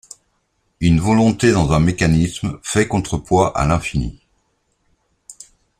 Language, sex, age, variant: French, male, 60-69, Français de métropole